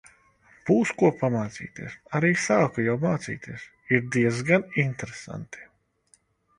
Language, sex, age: Latvian, male, 30-39